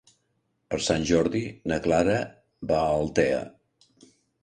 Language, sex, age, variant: Catalan, male, 70-79, Central